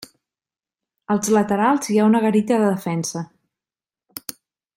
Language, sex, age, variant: Catalan, female, 40-49, Central